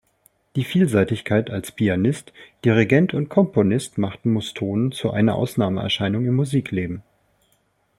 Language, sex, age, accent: German, male, 30-39, Deutschland Deutsch